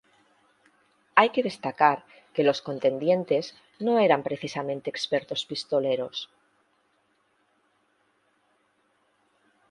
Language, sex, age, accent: Spanish, female, 50-59, España: Centro-Sur peninsular (Madrid, Toledo, Castilla-La Mancha)